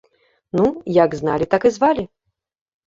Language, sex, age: Belarusian, female, 30-39